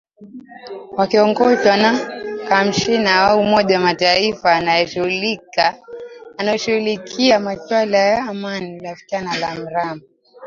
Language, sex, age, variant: Swahili, female, 19-29, Kiswahili cha Bara ya Kenya